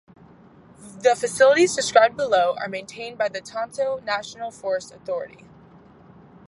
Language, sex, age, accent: English, female, under 19, United States English